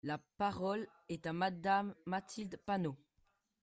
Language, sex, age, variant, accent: French, male, under 19, Français d'Europe, Français de Suisse